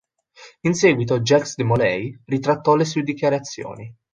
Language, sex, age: Italian, male, 19-29